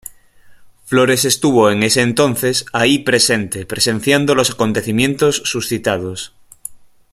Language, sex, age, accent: Spanish, male, 30-39, España: Norte peninsular (Asturias, Castilla y León, Cantabria, País Vasco, Navarra, Aragón, La Rioja, Guadalajara, Cuenca)